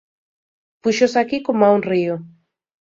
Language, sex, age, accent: Galician, female, 30-39, Central (gheada)